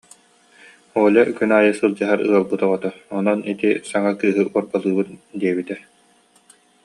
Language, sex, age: Yakut, male, 30-39